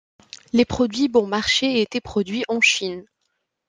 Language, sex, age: French, female, 19-29